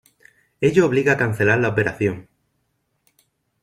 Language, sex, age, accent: Spanish, male, 30-39, España: Sur peninsular (Andalucia, Extremadura, Murcia)